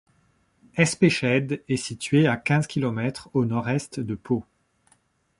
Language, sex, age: French, male, 30-39